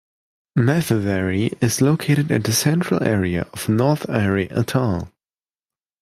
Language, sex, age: English, male, under 19